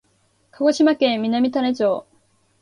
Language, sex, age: Japanese, female, 19-29